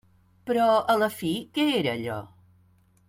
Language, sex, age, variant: Catalan, female, 60-69, Central